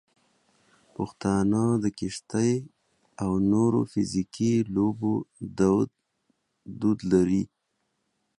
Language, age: Pashto, 40-49